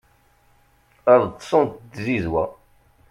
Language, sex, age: Kabyle, male, 40-49